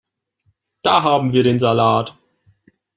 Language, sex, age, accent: German, male, 19-29, Deutschland Deutsch